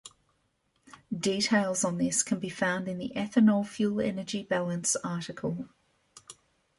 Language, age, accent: English, 50-59, Australian English